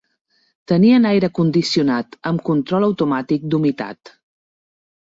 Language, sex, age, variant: Catalan, female, 50-59, Central